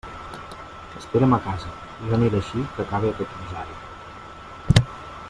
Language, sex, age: Catalan, male, 19-29